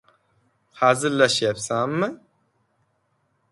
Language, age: Uzbek, 19-29